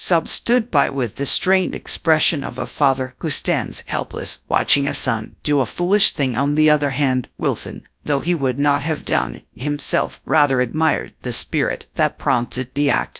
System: TTS, GradTTS